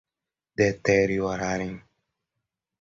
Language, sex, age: Portuguese, male, 30-39